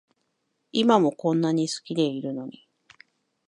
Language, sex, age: Japanese, female, 40-49